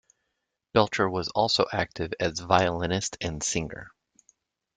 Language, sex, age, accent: English, male, 30-39, United States English